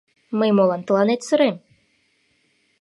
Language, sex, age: Mari, female, 19-29